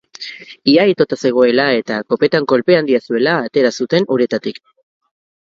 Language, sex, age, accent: Basque, male, 19-29, Mendebalekoa (Araba, Bizkaia, Gipuzkoako mendebaleko herri batzuk)